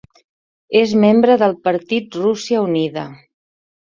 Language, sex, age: Catalan, female, 60-69